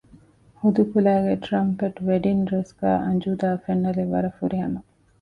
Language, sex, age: Divehi, female, 40-49